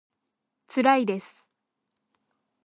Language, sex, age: Japanese, female, 19-29